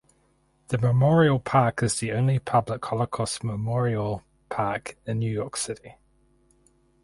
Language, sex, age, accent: English, male, 30-39, New Zealand English